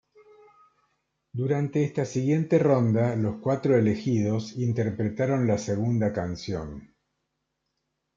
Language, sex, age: Spanish, male, 60-69